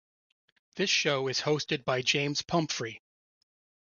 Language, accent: English, United States English